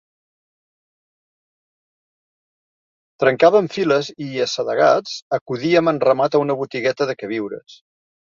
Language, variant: Catalan, Central